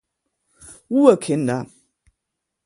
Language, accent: German, Deutschland Deutsch